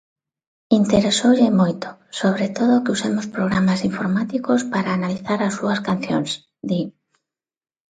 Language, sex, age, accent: Galician, female, 40-49, Neofalante